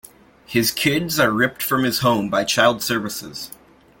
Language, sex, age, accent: English, male, under 19, Canadian English